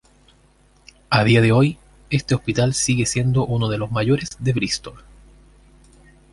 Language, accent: Spanish, Chileno: Chile, Cuyo